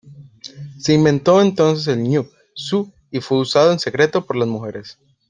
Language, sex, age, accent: Spanish, male, 19-29, Andino-Pacífico: Colombia, Perú, Ecuador, oeste de Bolivia y Venezuela andina